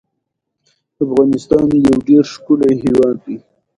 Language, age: Pashto, 19-29